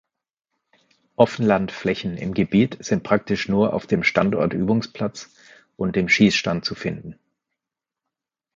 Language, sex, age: German, male, 50-59